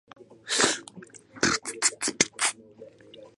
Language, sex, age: English, male, 19-29